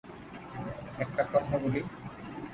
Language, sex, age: Bengali, male, 19-29